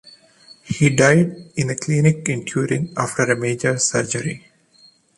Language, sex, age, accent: English, male, 30-39, India and South Asia (India, Pakistan, Sri Lanka)